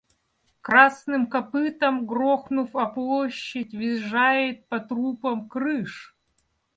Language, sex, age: Russian, female, 40-49